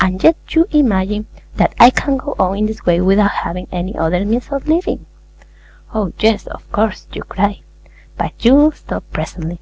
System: none